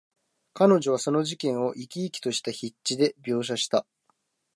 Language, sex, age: Japanese, male, 19-29